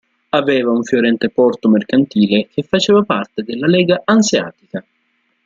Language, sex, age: Italian, male, 19-29